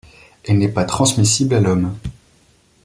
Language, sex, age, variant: French, male, 19-29, Français de métropole